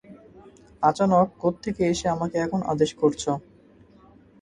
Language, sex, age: Bengali, male, 19-29